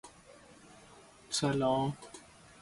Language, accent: English, United States English